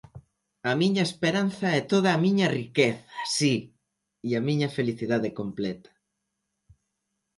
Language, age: Galician, 19-29